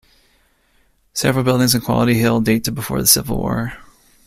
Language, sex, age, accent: English, male, 19-29, United States English